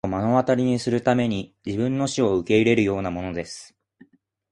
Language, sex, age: Japanese, male, 19-29